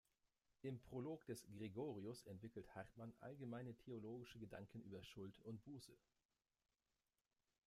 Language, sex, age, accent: German, male, 30-39, Deutschland Deutsch